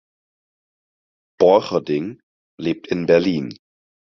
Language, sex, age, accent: German, male, 19-29, Deutschland Deutsch